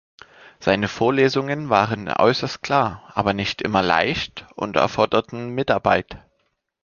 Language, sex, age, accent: German, male, 30-39, Deutschland Deutsch